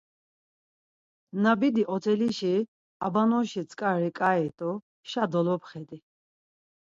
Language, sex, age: Laz, female, 40-49